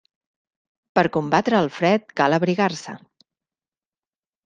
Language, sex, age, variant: Catalan, female, 40-49, Central